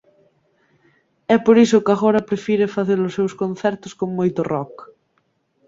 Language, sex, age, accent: Galician, female, 19-29, Central (gheada)